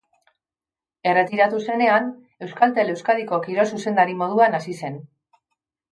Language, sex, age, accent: Basque, female, 50-59, Mendebalekoa (Araba, Bizkaia, Gipuzkoako mendebaleko herri batzuk)